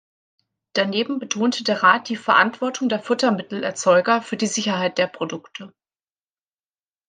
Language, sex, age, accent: German, female, 19-29, Deutschland Deutsch